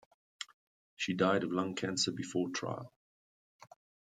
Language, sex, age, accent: English, male, 50-59, Southern African (South Africa, Zimbabwe, Namibia)